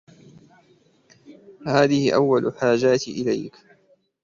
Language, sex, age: Arabic, male, 19-29